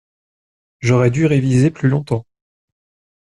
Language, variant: French, Français de métropole